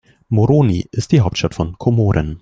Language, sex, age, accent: German, male, 19-29, Deutschland Deutsch